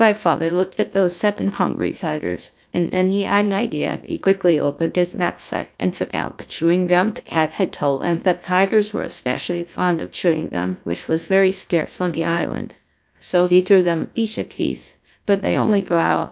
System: TTS, GlowTTS